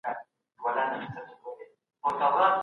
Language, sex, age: Pashto, female, 19-29